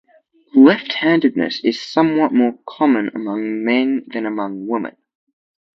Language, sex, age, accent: English, female, under 19, United States English; Australian English